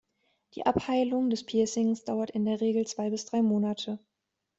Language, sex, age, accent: German, female, 19-29, Deutschland Deutsch